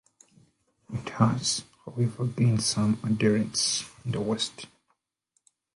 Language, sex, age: English, male, 30-39